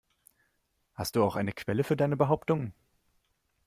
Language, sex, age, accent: German, male, 19-29, Deutschland Deutsch